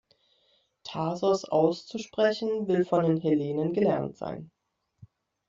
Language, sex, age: German, female, 30-39